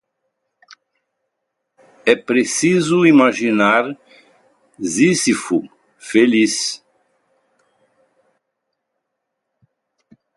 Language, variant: Portuguese, Portuguese (Brasil)